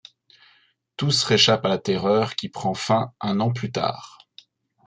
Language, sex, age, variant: French, male, 30-39, Français de métropole